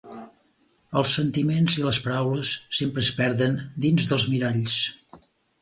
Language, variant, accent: Catalan, Central, central; Empordanès